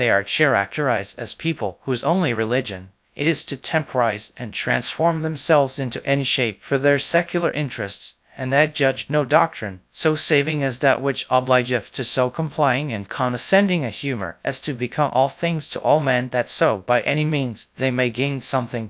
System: TTS, GradTTS